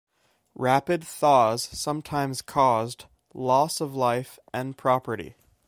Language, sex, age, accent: English, male, 19-29, Canadian English